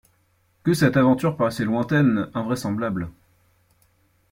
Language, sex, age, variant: French, male, 19-29, Français de métropole